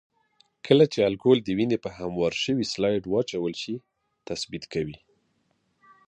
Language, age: Pashto, 30-39